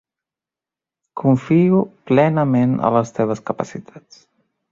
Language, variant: Catalan, Central